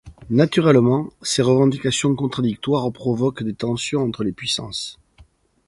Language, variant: French, Français de métropole